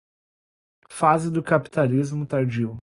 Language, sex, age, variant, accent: Portuguese, male, 19-29, Portuguese (Brasil), Gaucho